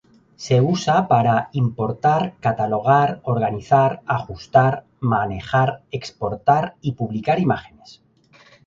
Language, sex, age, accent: Spanish, male, 50-59, España: Centro-Sur peninsular (Madrid, Toledo, Castilla-La Mancha)